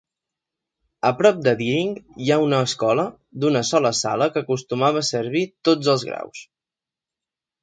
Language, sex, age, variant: Catalan, male, 19-29, Central